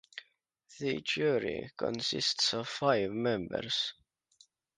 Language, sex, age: English, male, 19-29